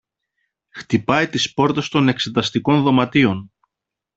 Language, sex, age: Greek, male, 40-49